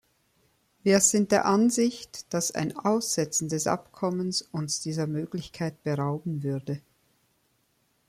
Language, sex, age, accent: German, female, 50-59, Schweizerdeutsch